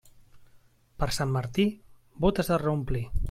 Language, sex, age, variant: Catalan, male, 40-49, Central